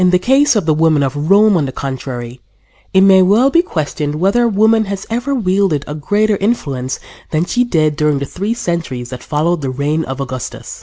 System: none